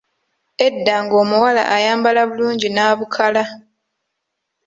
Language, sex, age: Ganda, female, 19-29